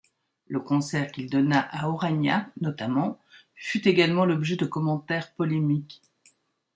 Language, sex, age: French, female, 60-69